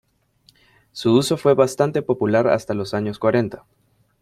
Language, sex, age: Spanish, male, 30-39